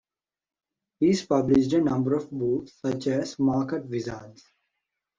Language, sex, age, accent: English, male, 19-29, England English